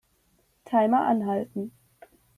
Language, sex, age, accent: German, female, 19-29, Deutschland Deutsch